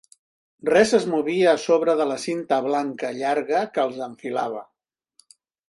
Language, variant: Catalan, Central